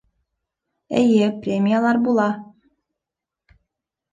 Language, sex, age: Bashkir, female, 19-29